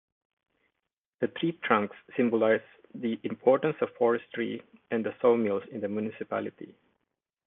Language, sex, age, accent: English, male, 40-49, Filipino